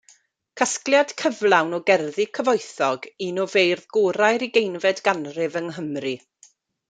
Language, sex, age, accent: Welsh, female, 40-49, Y Deyrnas Unedig Cymraeg